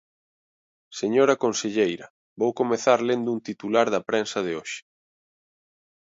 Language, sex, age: Galician, male, 30-39